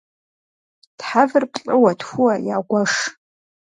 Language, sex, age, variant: Kabardian, female, 30-39, Адыгэбзэ (Къэбэрдей, Кирил, Урысей)